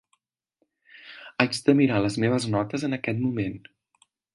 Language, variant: Catalan, Central